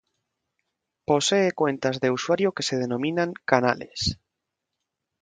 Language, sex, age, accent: Spanish, male, 19-29, España: Centro-Sur peninsular (Madrid, Toledo, Castilla-La Mancha)